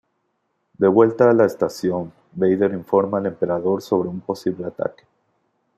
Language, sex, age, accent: Spanish, male, 30-39, México